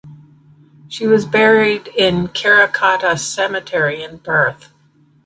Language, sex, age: English, female, 60-69